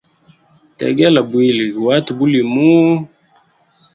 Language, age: Hemba, 19-29